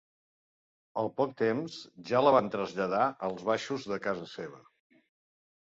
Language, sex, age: Catalan, male, 50-59